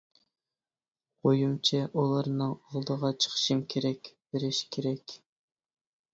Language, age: Uyghur, 30-39